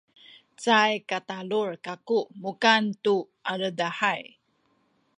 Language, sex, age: Sakizaya, female, 50-59